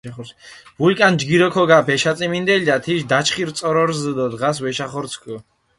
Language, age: Mingrelian, 19-29